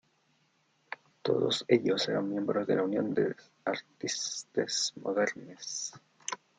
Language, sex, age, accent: Spanish, male, 19-29, Chileno: Chile, Cuyo